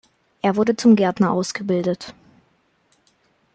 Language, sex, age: German, male, under 19